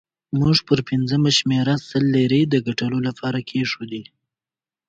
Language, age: Pashto, 19-29